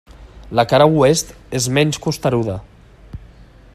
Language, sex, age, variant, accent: Catalan, male, 40-49, Central, central